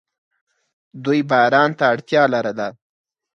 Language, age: Pashto, 19-29